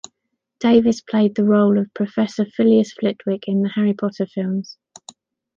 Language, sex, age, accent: English, female, 30-39, England English